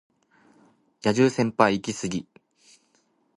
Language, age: Japanese, 19-29